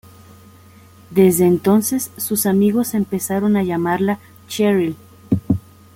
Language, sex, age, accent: Spanish, female, 30-39, México